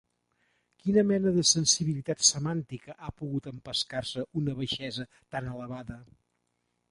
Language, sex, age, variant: Catalan, male, 50-59, Central